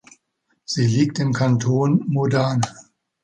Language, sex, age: German, male, 60-69